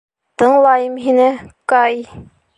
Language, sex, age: Bashkir, female, 30-39